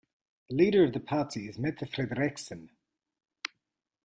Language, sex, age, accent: English, male, 30-39, Australian English